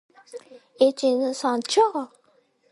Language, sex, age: Chinese, female, 19-29